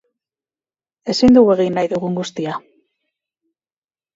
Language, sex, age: Basque, female, 40-49